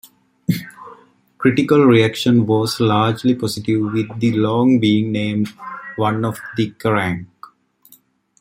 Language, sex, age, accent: English, male, 19-29, United States English